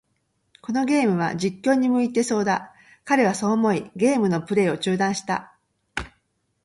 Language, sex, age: Japanese, female, 50-59